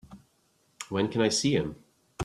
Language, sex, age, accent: English, male, 40-49, United States English